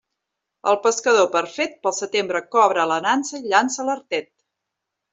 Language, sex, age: Catalan, female, 40-49